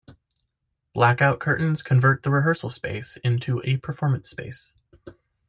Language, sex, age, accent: English, male, 30-39, United States English